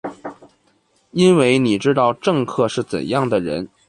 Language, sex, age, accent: Chinese, male, 19-29, 出生地：北京市